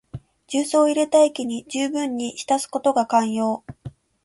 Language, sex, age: Japanese, female, 19-29